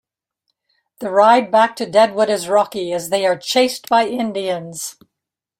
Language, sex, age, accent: English, female, 70-79, United States English